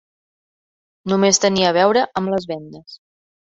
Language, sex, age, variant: Catalan, female, 30-39, Central